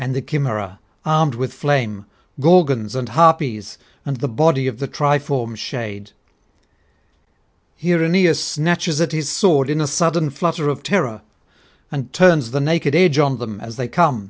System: none